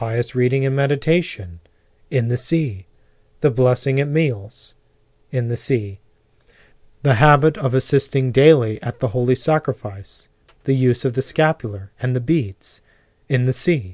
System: none